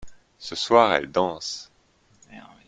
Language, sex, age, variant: French, male, 30-39, Français de métropole